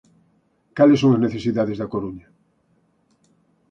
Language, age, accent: Galician, 50-59, Central (gheada)